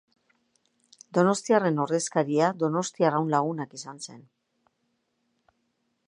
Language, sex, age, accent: Basque, female, 60-69, Erdialdekoa edo Nafarra (Gipuzkoa, Nafarroa)